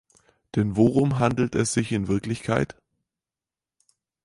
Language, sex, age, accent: German, male, under 19, Deutschland Deutsch